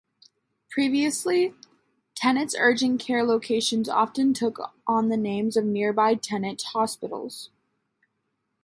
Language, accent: English, United States English